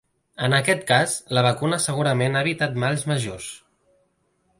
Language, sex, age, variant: Catalan, male, 30-39, Central